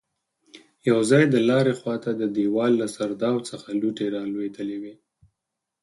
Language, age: Pashto, 30-39